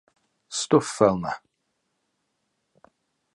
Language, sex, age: Welsh, male, 60-69